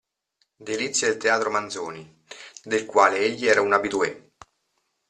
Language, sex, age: Italian, male, 40-49